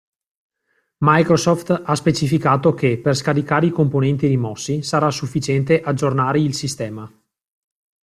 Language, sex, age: Italian, male, 19-29